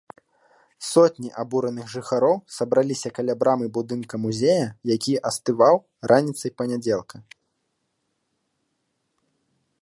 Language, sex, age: Belarusian, male, 19-29